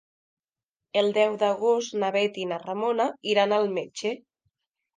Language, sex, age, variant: Catalan, female, 19-29, Nord-Occidental